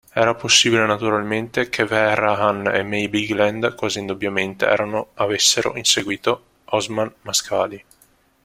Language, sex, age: Italian, male, under 19